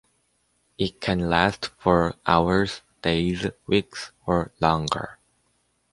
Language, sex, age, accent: English, male, under 19, United States English